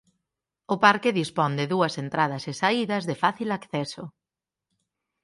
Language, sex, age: Galician, female, 30-39